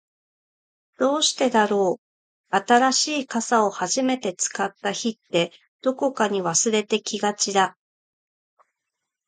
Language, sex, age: Japanese, female, 40-49